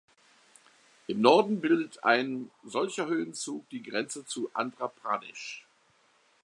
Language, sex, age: German, male, 60-69